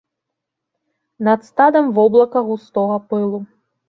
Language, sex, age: Belarusian, female, 19-29